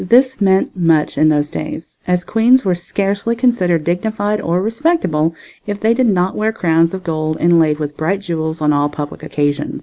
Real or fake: real